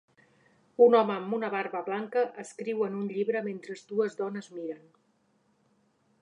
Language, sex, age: Catalan, female, 30-39